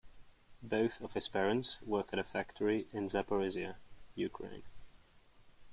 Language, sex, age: English, male, 19-29